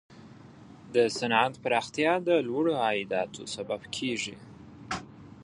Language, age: Pashto, 19-29